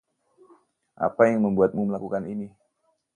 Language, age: Indonesian, 30-39